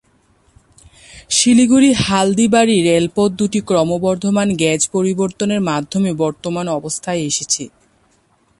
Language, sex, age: Bengali, female, 19-29